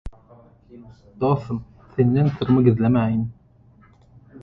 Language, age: Turkmen, 19-29